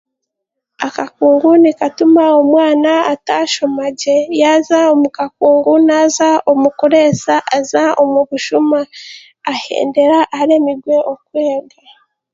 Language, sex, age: Chiga, female, 19-29